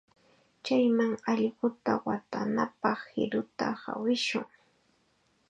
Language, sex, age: Chiquián Ancash Quechua, female, 19-29